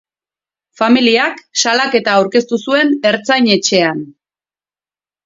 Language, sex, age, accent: Basque, female, 40-49, Erdialdekoa edo Nafarra (Gipuzkoa, Nafarroa)